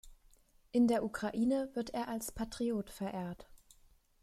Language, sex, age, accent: German, female, 19-29, Deutschland Deutsch